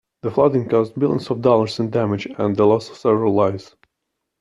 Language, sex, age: English, male, 19-29